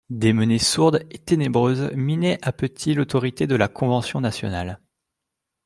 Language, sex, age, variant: French, male, 19-29, Français de métropole